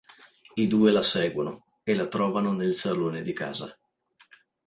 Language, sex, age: Italian, male, 19-29